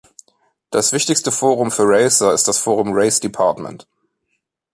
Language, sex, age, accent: German, male, 30-39, Deutschland Deutsch